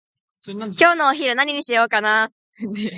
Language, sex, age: Japanese, female, 19-29